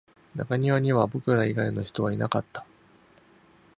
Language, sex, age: Japanese, male, 19-29